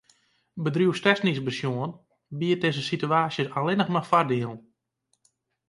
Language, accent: Western Frisian, Wâldfrysk